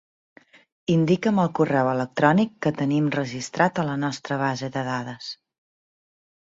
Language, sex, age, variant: Catalan, female, 30-39, Central